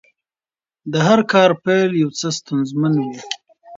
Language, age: Pashto, 30-39